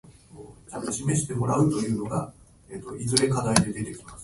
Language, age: Japanese, 19-29